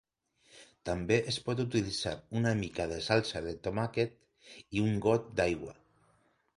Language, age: Catalan, 40-49